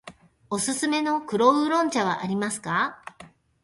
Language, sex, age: Japanese, female, 50-59